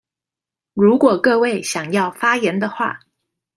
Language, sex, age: Chinese, female, 30-39